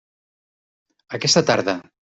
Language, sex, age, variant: Catalan, male, 50-59, Central